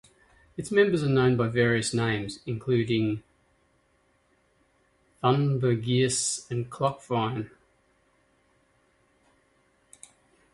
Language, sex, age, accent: English, male, 40-49, Australian English